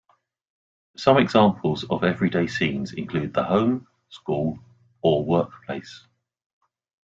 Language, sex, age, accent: English, male, 50-59, England English